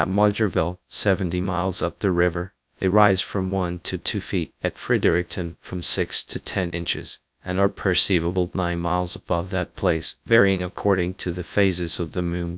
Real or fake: fake